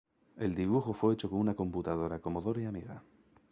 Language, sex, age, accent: Spanish, male, 30-39, España: Norte peninsular (Asturias, Castilla y León, Cantabria, País Vasco, Navarra, Aragón, La Rioja, Guadalajara, Cuenca)